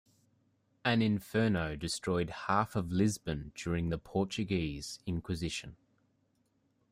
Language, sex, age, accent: English, male, 19-29, Australian English